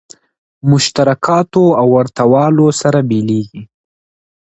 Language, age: Pashto, 19-29